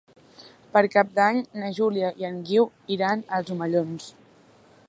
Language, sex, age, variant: Catalan, female, 19-29, Central